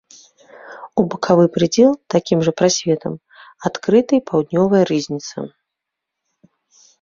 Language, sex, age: Belarusian, female, 30-39